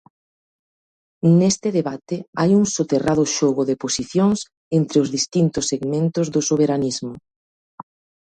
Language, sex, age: Galician, female, 30-39